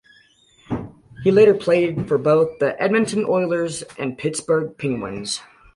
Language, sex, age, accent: English, male, 19-29, Irish English